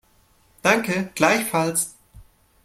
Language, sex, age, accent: German, male, 30-39, Deutschland Deutsch